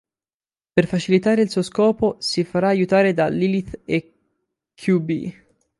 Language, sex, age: Italian, male, 19-29